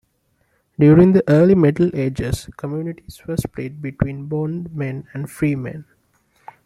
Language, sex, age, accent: English, male, 19-29, India and South Asia (India, Pakistan, Sri Lanka)